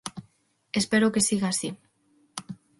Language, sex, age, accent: Galician, female, under 19, Central (gheada); Neofalante